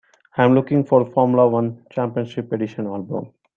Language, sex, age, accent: English, male, 19-29, India and South Asia (India, Pakistan, Sri Lanka)